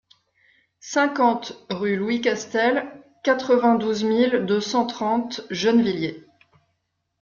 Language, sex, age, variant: French, female, 40-49, Français de métropole